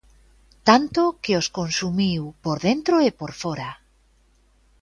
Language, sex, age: Galician, female, 40-49